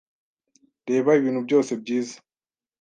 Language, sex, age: Kinyarwanda, male, 19-29